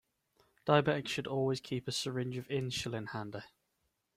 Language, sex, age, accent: English, male, 30-39, England English